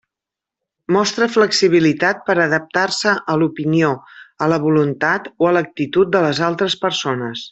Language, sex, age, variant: Catalan, female, 50-59, Central